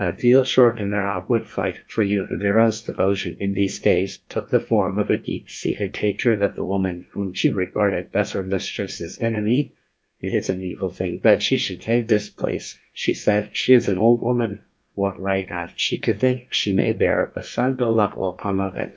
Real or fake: fake